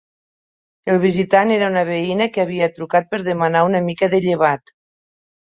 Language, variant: Catalan, Nord-Occidental